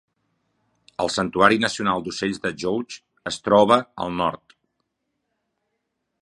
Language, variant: Catalan, Central